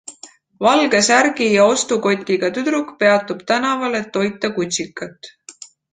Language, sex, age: Estonian, female, 40-49